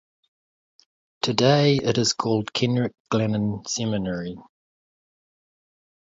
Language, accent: English, New Zealand English